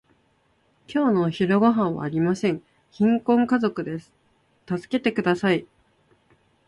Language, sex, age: Japanese, female, 19-29